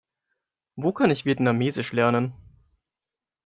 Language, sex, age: German, male, under 19